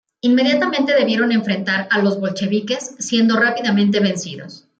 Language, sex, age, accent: Spanish, female, 40-49, México